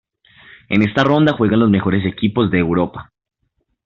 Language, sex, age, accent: Spanish, male, 19-29, Andino-Pacífico: Colombia, Perú, Ecuador, oeste de Bolivia y Venezuela andina